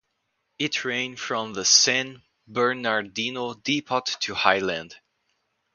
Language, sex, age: English, male, under 19